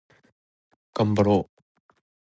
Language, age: Japanese, 19-29